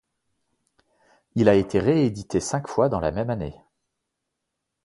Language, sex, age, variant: French, male, 30-39, Français de métropole